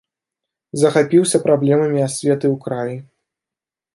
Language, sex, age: Belarusian, male, 19-29